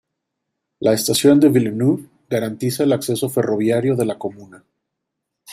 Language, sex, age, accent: Spanish, male, 40-49, México